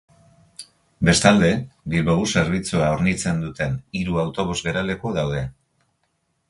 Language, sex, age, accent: Basque, male, 40-49, Mendebalekoa (Araba, Bizkaia, Gipuzkoako mendebaleko herri batzuk)